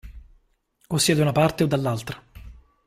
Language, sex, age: Italian, male, 30-39